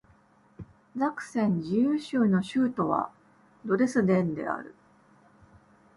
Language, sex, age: Japanese, female, 40-49